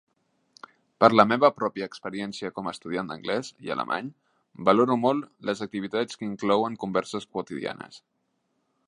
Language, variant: Catalan, Central